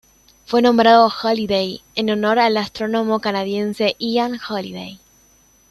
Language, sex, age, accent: Spanish, female, 19-29, Rioplatense: Argentina, Uruguay, este de Bolivia, Paraguay